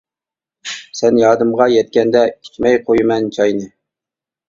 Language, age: Uyghur, 30-39